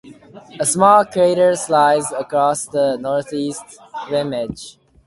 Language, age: English, under 19